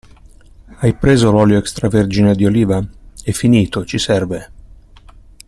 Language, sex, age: Italian, male, 50-59